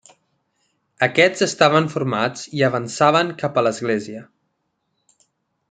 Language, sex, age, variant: Catalan, male, 19-29, Central